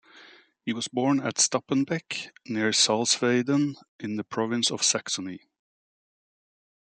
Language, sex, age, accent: English, male, 40-49, United States English